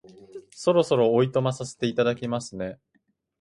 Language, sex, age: Japanese, male, under 19